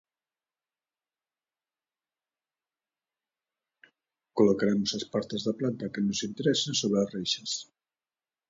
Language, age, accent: Galician, 50-59, Central (gheada)